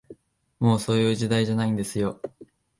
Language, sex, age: Japanese, male, 19-29